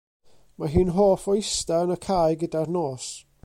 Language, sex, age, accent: Welsh, male, 40-49, Y Deyrnas Unedig Cymraeg